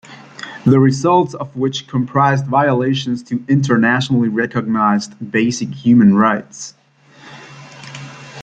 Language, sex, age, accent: English, male, 19-29, United States English